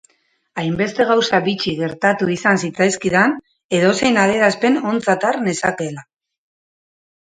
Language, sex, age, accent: Basque, female, 40-49, Mendebalekoa (Araba, Bizkaia, Gipuzkoako mendebaleko herri batzuk)